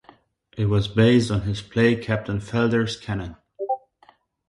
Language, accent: English, United States English; German